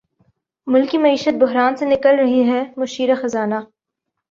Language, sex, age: Urdu, female, 19-29